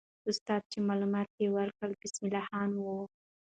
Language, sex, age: Pashto, female, 19-29